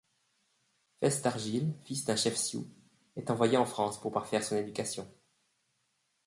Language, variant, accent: French, Français d'Europe, Français de Belgique